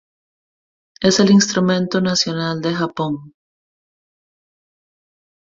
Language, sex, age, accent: Spanish, female, 40-49, América central